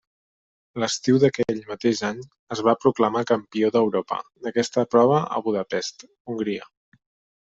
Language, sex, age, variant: Catalan, male, 19-29, Central